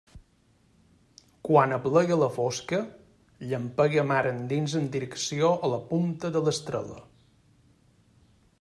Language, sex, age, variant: Catalan, male, 40-49, Balear